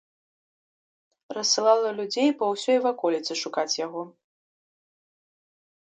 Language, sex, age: Belarusian, female, 19-29